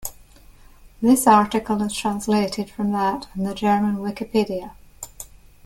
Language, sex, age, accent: English, female, 50-59, Scottish English